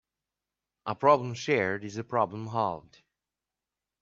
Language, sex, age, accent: English, male, 30-39, United States English